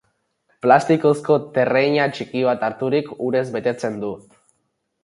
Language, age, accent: Basque, 19-29, Erdialdekoa edo Nafarra (Gipuzkoa, Nafarroa)